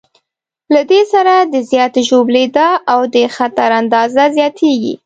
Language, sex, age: Pashto, female, 19-29